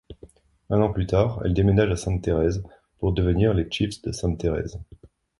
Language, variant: French, Français de métropole